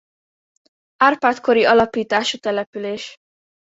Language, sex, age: Hungarian, female, under 19